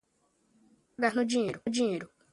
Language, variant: Portuguese, Portuguese (Brasil)